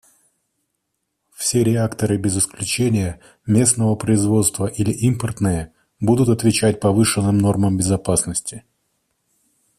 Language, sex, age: Russian, male, 30-39